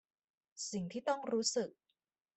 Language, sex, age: Thai, female, 30-39